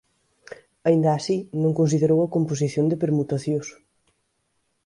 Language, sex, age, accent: Galician, female, 19-29, Central (gheada)